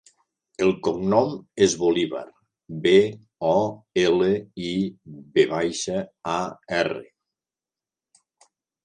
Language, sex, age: Catalan, male, 60-69